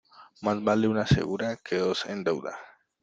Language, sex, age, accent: Spanish, male, 19-29, Andino-Pacífico: Colombia, Perú, Ecuador, oeste de Bolivia y Venezuela andina